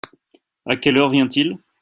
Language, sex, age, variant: French, male, 40-49, Français de métropole